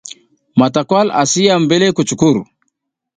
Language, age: South Giziga, 30-39